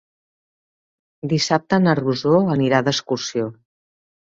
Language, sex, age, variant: Catalan, female, 50-59, Central